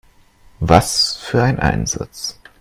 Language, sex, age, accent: German, male, 19-29, Deutschland Deutsch